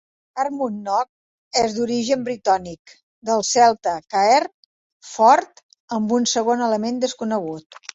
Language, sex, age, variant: Catalan, female, 60-69, Central